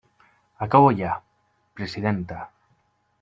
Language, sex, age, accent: Catalan, male, 19-29, valencià